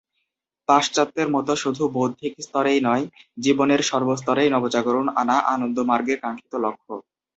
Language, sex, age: Bengali, male, 19-29